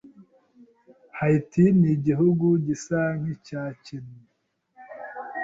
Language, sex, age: Kinyarwanda, male, 19-29